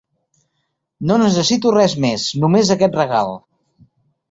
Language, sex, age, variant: Catalan, male, 40-49, Central